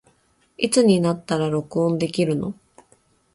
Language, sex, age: Japanese, female, 40-49